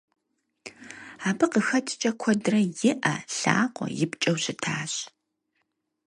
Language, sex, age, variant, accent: Kabardian, female, 30-39, Адыгэбзэ (Къэбэрдей, Кирил, псоми зэдай), Джылэхъстэней (Gilahsteney)